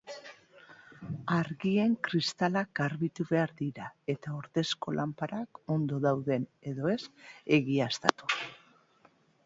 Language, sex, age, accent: Basque, female, 40-49, Mendebalekoa (Araba, Bizkaia, Gipuzkoako mendebaleko herri batzuk)